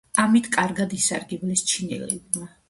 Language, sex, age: Georgian, female, 60-69